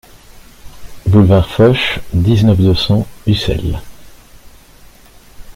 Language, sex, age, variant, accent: French, male, 50-59, Français d'Europe, Français de Belgique